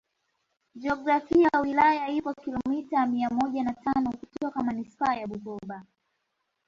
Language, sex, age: Swahili, female, 19-29